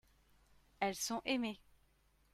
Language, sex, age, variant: French, female, 30-39, Français de métropole